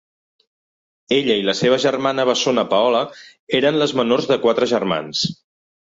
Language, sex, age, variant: Catalan, male, 40-49, Central